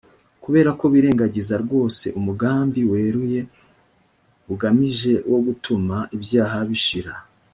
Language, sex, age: Kinyarwanda, female, 30-39